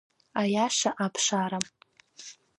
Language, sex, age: Abkhazian, female, under 19